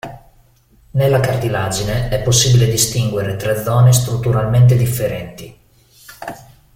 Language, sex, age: Italian, male, 40-49